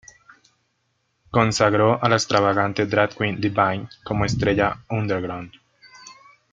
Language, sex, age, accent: Spanish, male, 19-29, Andino-Pacífico: Colombia, Perú, Ecuador, oeste de Bolivia y Venezuela andina